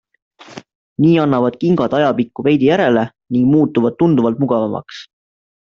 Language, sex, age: Estonian, male, 19-29